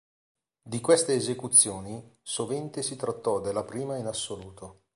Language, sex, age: Italian, male, 40-49